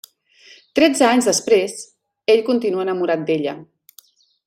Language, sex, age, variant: Catalan, female, 30-39, Central